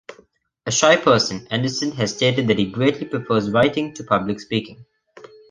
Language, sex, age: English, male, under 19